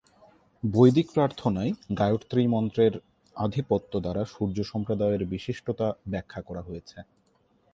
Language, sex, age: Bengali, male, 19-29